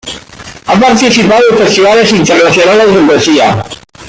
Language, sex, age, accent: Spanish, male, 60-69, España: Centro-Sur peninsular (Madrid, Toledo, Castilla-La Mancha)